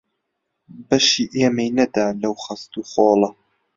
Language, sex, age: Central Kurdish, male, under 19